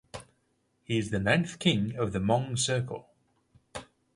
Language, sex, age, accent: English, male, 40-49, Australian English